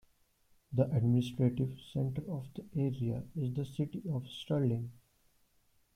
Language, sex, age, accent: English, male, 19-29, India and South Asia (India, Pakistan, Sri Lanka)